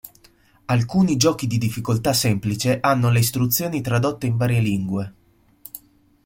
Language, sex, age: Italian, male, 19-29